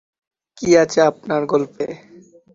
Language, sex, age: Bengali, male, 19-29